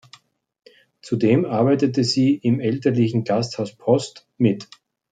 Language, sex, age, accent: German, male, 40-49, Österreichisches Deutsch